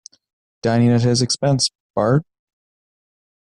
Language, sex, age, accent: English, male, 19-29, United States English